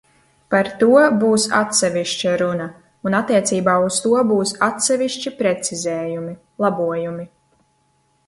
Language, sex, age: Latvian, female, 19-29